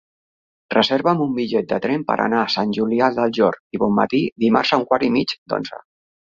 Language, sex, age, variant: Catalan, male, 40-49, Central